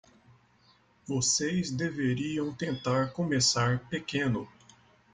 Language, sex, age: Portuguese, male, 19-29